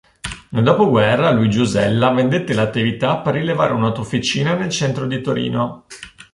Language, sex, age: Italian, male, 30-39